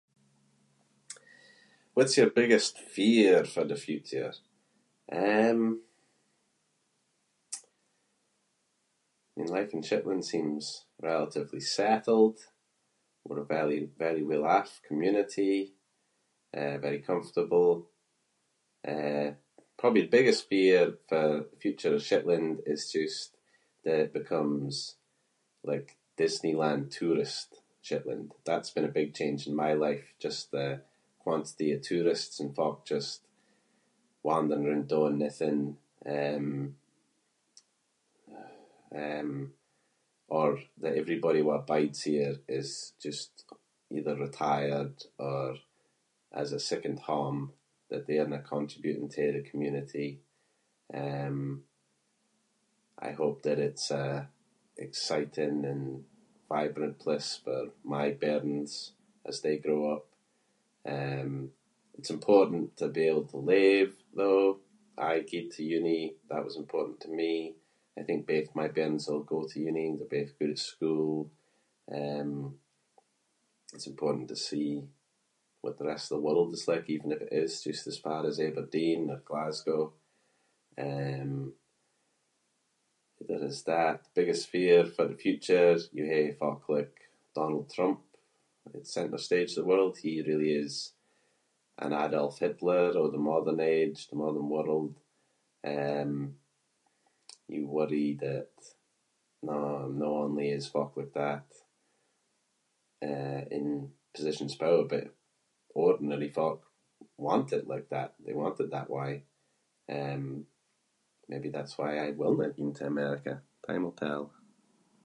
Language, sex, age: Scots, male, 30-39